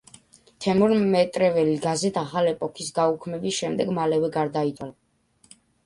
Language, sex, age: Georgian, male, under 19